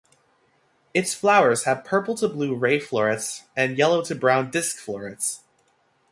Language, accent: English, United States English